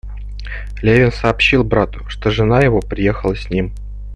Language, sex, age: Russian, male, 30-39